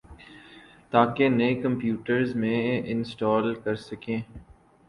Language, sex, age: Urdu, male, 19-29